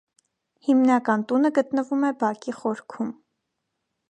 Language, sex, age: Armenian, female, 19-29